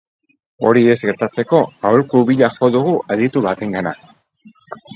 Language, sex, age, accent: Basque, male, 40-49, Erdialdekoa edo Nafarra (Gipuzkoa, Nafarroa)